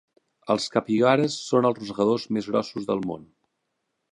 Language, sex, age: Catalan, male, 30-39